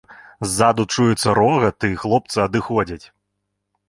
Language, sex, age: Belarusian, male, 19-29